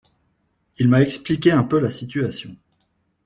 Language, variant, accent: French, Français d'Afrique subsaharienne et des îles africaines, Français de Madagascar